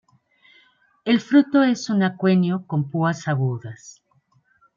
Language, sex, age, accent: Spanish, female, 50-59, México